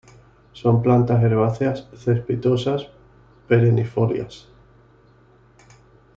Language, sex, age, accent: Spanish, male, 30-39, España: Sur peninsular (Andalucia, Extremadura, Murcia)